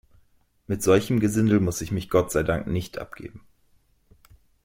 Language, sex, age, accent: German, male, 30-39, Deutschland Deutsch